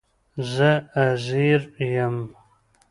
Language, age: Pashto, 30-39